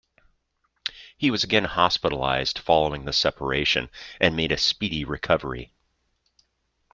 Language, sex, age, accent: English, male, 50-59, United States English